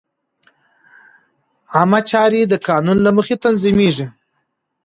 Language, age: Pashto, 30-39